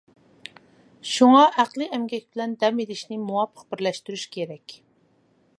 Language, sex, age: Uyghur, female, 40-49